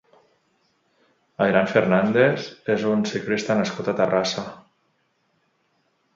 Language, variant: Catalan, Central